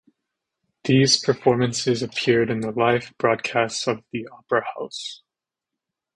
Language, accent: English, United States English